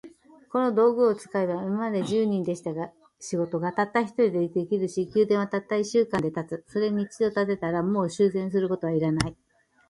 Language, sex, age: Japanese, female, 19-29